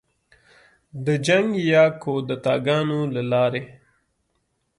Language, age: Pashto, 19-29